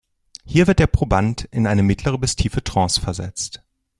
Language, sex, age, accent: German, male, 19-29, Deutschland Deutsch